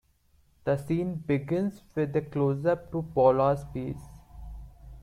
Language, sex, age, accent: English, male, 19-29, India and South Asia (India, Pakistan, Sri Lanka)